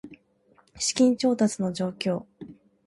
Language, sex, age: Japanese, female, 19-29